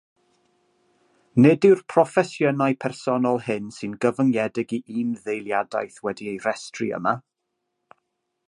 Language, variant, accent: Welsh, South-Eastern Welsh, Y Deyrnas Unedig Cymraeg